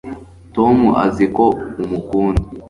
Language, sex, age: Kinyarwanda, male, under 19